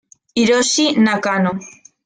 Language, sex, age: Spanish, female, 19-29